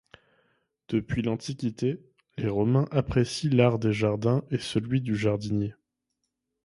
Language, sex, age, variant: French, male, 30-39, Français de métropole